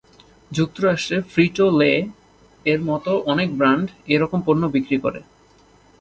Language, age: Bengali, 19-29